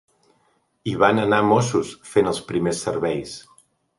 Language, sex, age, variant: Catalan, male, 50-59, Central